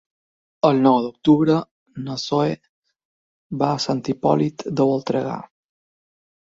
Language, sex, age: Catalan, male, 40-49